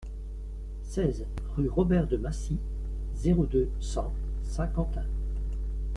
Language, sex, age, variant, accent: French, male, 60-69, Français d'Europe, Français de Belgique